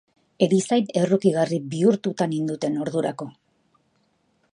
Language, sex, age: Basque, female, 50-59